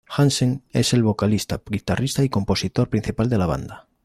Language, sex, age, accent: Spanish, male, 50-59, España: Norte peninsular (Asturias, Castilla y León, Cantabria, País Vasco, Navarra, Aragón, La Rioja, Guadalajara, Cuenca)